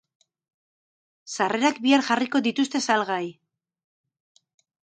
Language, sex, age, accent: Basque, female, 50-59, Mendebalekoa (Araba, Bizkaia, Gipuzkoako mendebaleko herri batzuk)